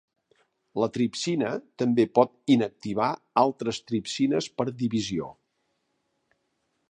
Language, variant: Catalan, Central